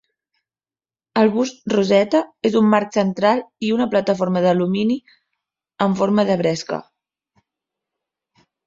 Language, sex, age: Catalan, female, 40-49